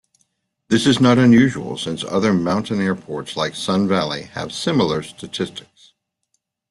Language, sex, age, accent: English, male, 60-69, United States English